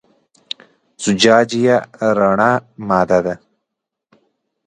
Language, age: Pashto, 19-29